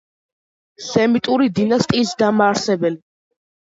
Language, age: Georgian, under 19